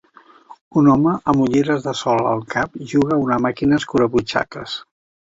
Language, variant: Catalan, Central